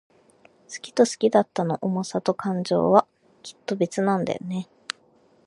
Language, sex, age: Japanese, female, 19-29